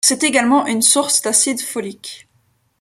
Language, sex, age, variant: French, female, 19-29, Français de métropole